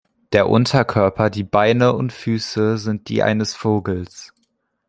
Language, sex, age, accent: German, male, under 19, Deutschland Deutsch